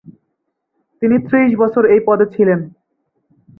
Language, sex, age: Bengali, male, 19-29